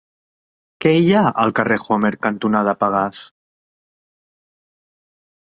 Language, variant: Catalan, Central